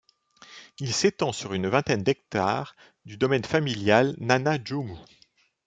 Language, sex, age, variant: French, male, 50-59, Français de métropole